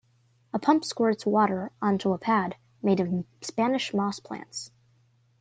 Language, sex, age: English, female, under 19